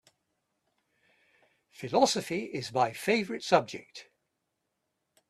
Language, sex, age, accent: English, male, 70-79, England English